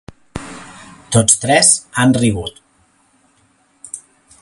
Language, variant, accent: Catalan, Central, central